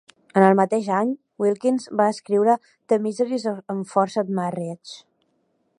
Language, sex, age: Catalan, female, 30-39